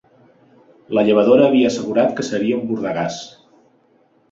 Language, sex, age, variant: Catalan, male, 40-49, Central